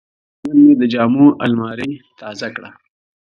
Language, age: Pashto, 19-29